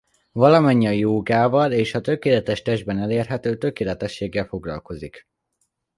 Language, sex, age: Hungarian, male, under 19